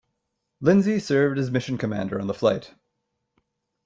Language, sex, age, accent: English, male, 19-29, United States English